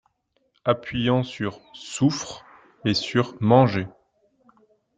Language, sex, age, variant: French, male, 30-39, Français de métropole